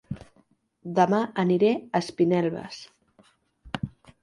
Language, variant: Catalan, Central